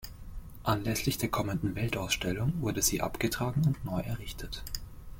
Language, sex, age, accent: German, male, 19-29, Österreichisches Deutsch